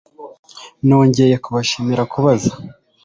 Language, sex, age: Kinyarwanda, male, 19-29